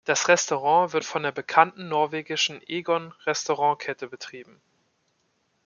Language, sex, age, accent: German, male, 19-29, Deutschland Deutsch